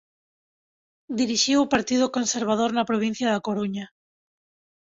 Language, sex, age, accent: Galician, female, 30-39, Oriental (común en zona oriental)